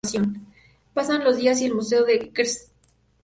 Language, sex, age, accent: Spanish, female, 19-29, México